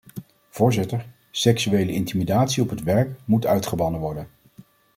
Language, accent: Dutch, Nederlands Nederlands